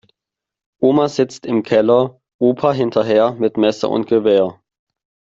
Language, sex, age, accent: German, male, 19-29, Deutschland Deutsch